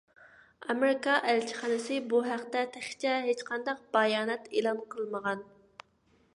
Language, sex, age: Uyghur, female, 19-29